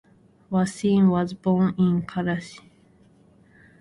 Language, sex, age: English, female, 19-29